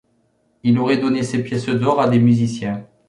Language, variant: French, Français de métropole